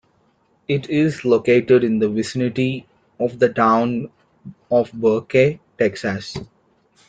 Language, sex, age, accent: English, male, 19-29, India and South Asia (India, Pakistan, Sri Lanka)